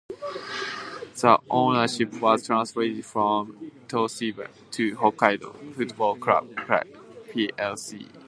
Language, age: English, under 19